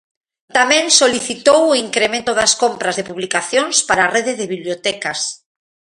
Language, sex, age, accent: Galician, female, 40-49, Normativo (estándar)